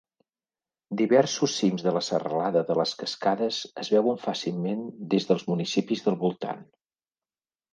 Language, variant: Catalan, Central